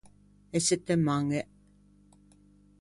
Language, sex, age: Ligurian, female, 60-69